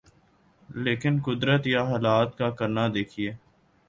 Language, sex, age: Urdu, male, 19-29